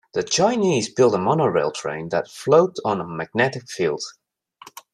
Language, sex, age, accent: English, male, 30-39, England English